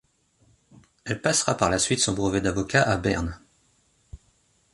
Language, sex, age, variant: French, male, 40-49, Français de métropole